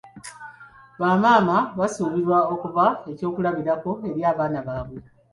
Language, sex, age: Ganda, male, 19-29